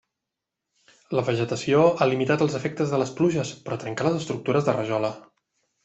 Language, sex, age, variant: Catalan, male, 30-39, Central